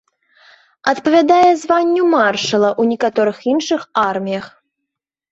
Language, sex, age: Belarusian, female, under 19